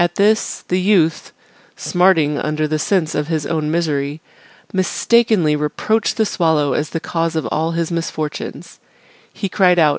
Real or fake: real